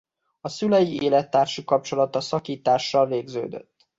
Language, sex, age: Hungarian, male, 30-39